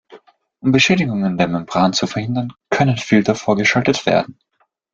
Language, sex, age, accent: German, male, 19-29, Österreichisches Deutsch